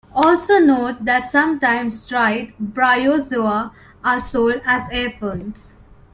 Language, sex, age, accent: English, female, 19-29, India and South Asia (India, Pakistan, Sri Lanka)